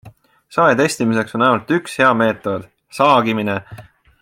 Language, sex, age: Estonian, male, 19-29